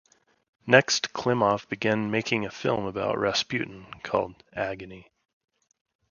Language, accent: English, United States English